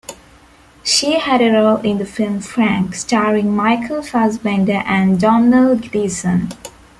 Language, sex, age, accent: English, female, 19-29, India and South Asia (India, Pakistan, Sri Lanka)